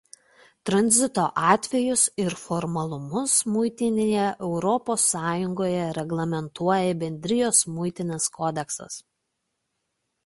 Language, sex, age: Lithuanian, female, 30-39